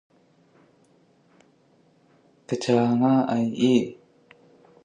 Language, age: English, 19-29